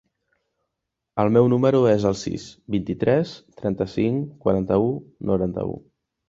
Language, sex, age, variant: Catalan, male, 19-29, Central